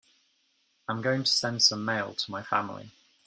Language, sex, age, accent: English, male, 30-39, England English